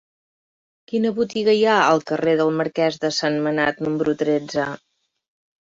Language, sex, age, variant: Catalan, female, 50-59, Central